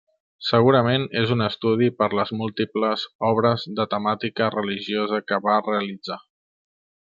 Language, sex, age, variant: Catalan, male, 30-39, Central